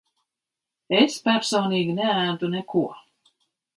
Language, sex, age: Latvian, female, 60-69